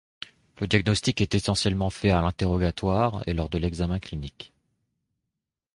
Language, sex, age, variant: French, male, 19-29, Français de métropole